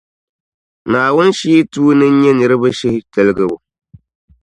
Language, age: Dagbani, 19-29